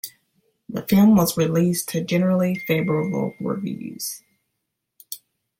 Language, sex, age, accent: English, female, 19-29, United States English